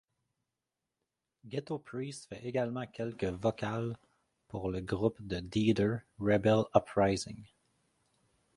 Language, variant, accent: French, Français d'Amérique du Nord, Français du Canada